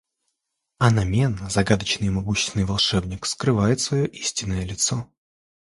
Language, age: Russian, 19-29